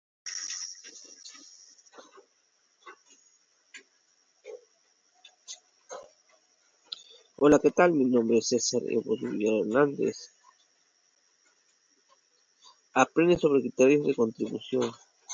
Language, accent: Spanish, España: Norte peninsular (Asturias, Castilla y León, Cantabria, País Vasco, Navarra, Aragón, La Rioja, Guadalajara, Cuenca); México